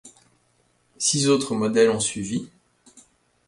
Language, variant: French, Français de métropole